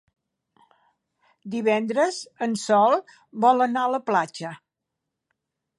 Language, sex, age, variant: Catalan, female, 70-79, Central